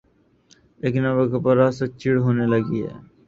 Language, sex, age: Urdu, male, 19-29